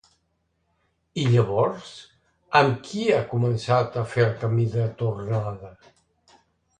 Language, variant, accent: Catalan, Central, central